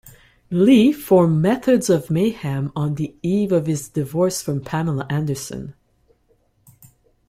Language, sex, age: English, female, 50-59